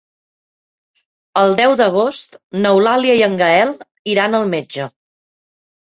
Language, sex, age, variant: Catalan, female, 40-49, Central